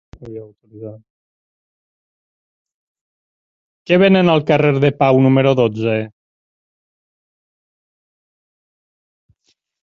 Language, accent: Catalan, valencià